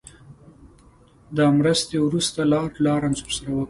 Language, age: Pashto, 30-39